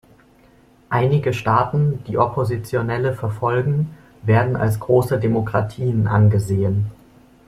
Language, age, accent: German, 19-29, Deutschland Deutsch